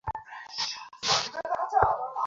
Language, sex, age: Bengali, male, 19-29